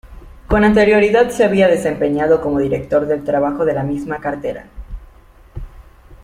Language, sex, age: Spanish, male, under 19